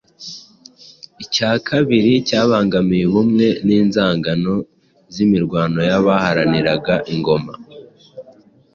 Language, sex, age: Kinyarwanda, male, 19-29